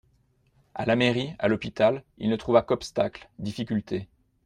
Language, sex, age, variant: French, male, 40-49, Français de métropole